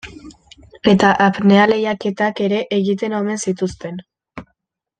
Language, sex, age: Basque, female, under 19